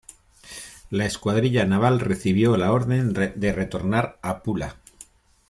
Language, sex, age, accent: Spanish, male, 50-59, España: Centro-Sur peninsular (Madrid, Toledo, Castilla-La Mancha)